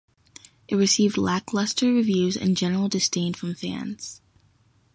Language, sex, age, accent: English, female, 19-29, United States English